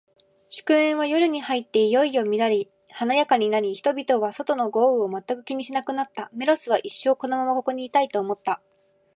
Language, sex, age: Japanese, female, 19-29